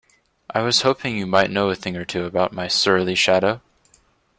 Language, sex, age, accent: English, male, 19-29, United States English